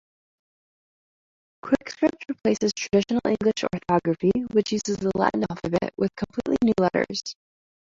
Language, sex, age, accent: English, female, 19-29, United States English